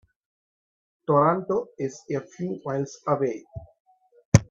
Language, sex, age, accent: English, male, 30-39, India and South Asia (India, Pakistan, Sri Lanka)